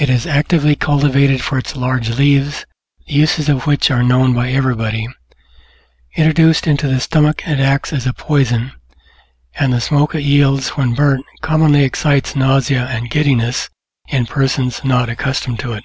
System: none